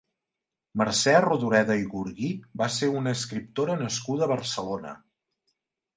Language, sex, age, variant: Catalan, male, 40-49, Central